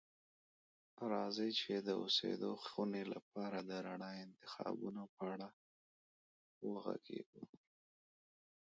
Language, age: Pashto, 30-39